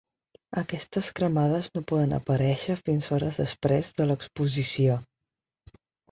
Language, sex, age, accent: Catalan, female, 19-29, aprenent (recent, des del castellà)